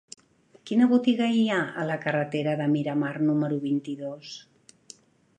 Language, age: Catalan, 50-59